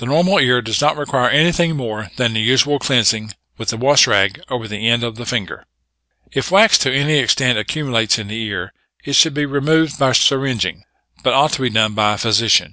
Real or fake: real